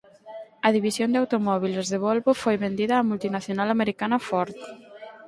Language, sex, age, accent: Galician, female, 19-29, Atlántico (seseo e gheada)